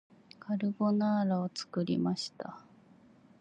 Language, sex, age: Japanese, female, 30-39